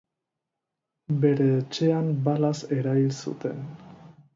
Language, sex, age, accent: Basque, male, 50-59, Erdialdekoa edo Nafarra (Gipuzkoa, Nafarroa)